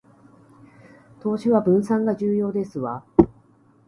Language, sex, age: Japanese, female, 40-49